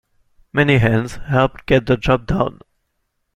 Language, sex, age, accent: English, male, 19-29, United States English